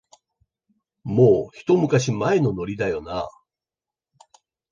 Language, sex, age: Japanese, male, 50-59